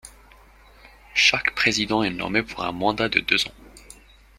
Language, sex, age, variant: French, male, 19-29, Français de métropole